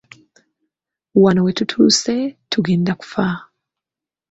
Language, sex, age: Ganda, female, 30-39